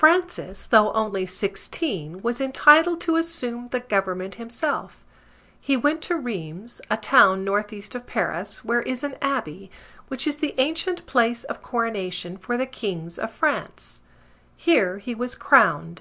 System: none